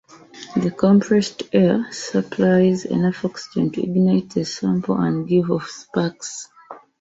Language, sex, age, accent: English, female, 30-39, England English